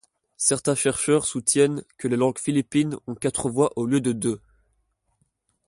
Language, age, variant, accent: French, under 19, Français d'Europe, Français de Belgique